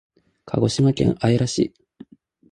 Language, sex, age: Japanese, male, 19-29